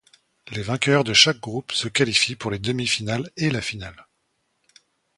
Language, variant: French, Français de métropole